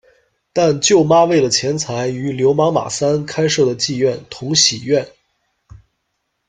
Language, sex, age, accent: Chinese, male, 19-29, 出生地：山东省